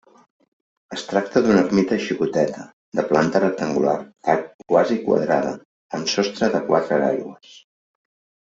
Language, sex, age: Catalan, male, 50-59